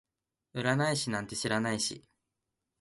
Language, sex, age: Japanese, male, 19-29